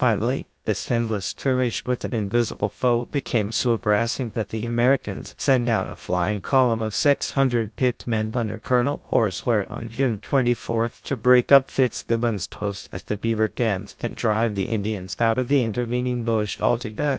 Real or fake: fake